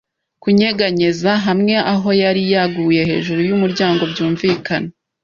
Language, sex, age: Kinyarwanda, female, 19-29